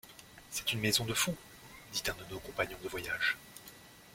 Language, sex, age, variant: French, male, 30-39, Français de métropole